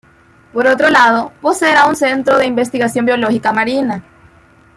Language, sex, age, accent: Spanish, female, 19-29, América central